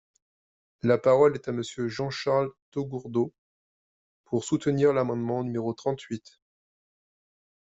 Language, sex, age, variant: French, male, 30-39, Français de métropole